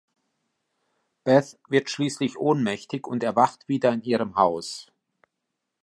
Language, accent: German, Deutschland Deutsch